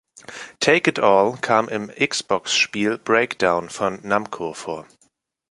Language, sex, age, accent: German, male, 19-29, Deutschland Deutsch